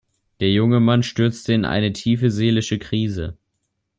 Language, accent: German, Deutschland Deutsch